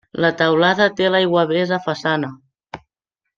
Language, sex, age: Catalan, male, under 19